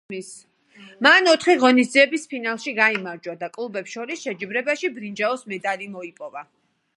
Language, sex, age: Georgian, female, 40-49